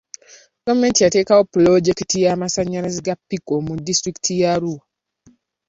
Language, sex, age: Ganda, female, 19-29